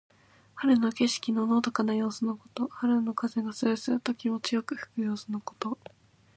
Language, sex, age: Japanese, female, 19-29